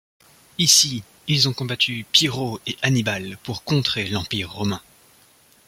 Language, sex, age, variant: French, male, 19-29, Français de métropole